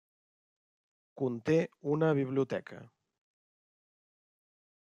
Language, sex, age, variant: Catalan, male, 50-59, Central